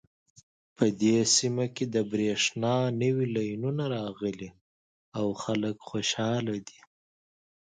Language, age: Pashto, 19-29